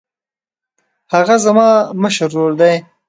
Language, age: Pashto, 19-29